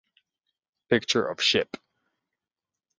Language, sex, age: English, male, 30-39